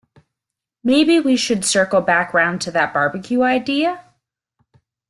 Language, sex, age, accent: English, female, 19-29, United States English